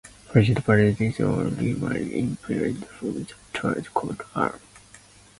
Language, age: English, 19-29